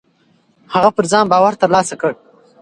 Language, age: Pashto, 19-29